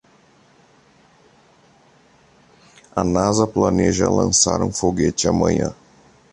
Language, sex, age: Portuguese, male, 30-39